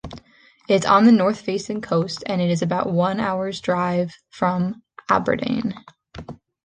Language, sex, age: English, female, 19-29